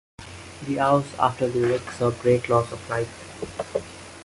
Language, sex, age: English, male, under 19